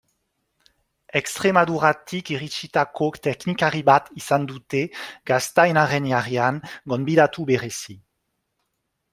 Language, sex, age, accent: Basque, male, 40-49, Nafar-lapurtarra edo Zuberotarra (Lapurdi, Nafarroa Beherea, Zuberoa)